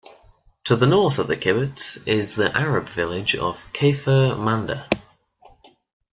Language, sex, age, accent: English, male, under 19, England English